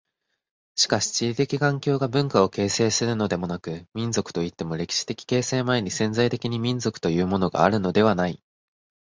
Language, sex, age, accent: Japanese, male, under 19, 標準語